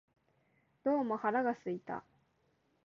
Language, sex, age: Japanese, female, 19-29